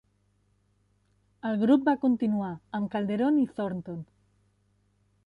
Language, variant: Catalan, Central